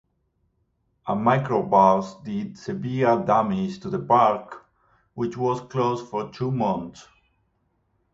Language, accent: English, United States English